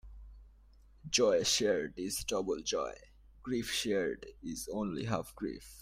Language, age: English, 19-29